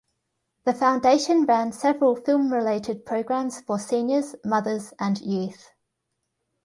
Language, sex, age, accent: English, female, 30-39, Australian English